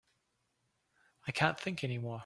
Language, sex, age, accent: English, male, 40-49, New Zealand English